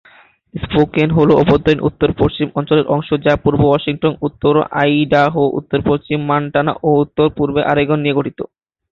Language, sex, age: Bengali, male, under 19